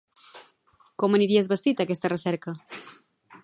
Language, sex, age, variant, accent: Catalan, female, 40-49, Central, central